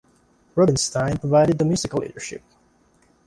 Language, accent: English, Filipino